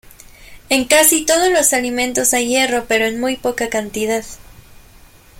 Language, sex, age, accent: Spanish, female, 19-29, México